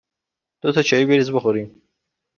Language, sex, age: Persian, male, 19-29